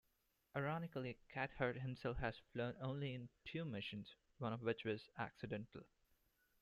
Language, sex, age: English, male, 19-29